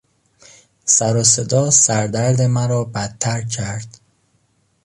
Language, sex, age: Persian, male, 19-29